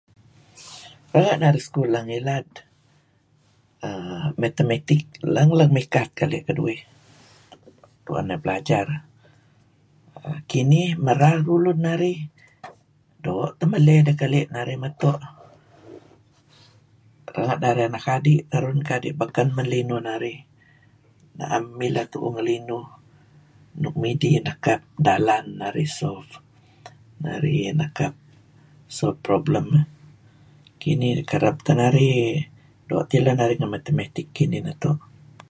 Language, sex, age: Kelabit, female, 60-69